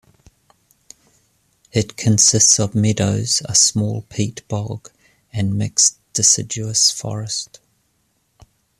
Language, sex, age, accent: English, male, 50-59, New Zealand English